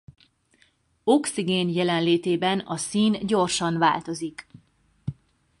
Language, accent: Hungarian, budapesti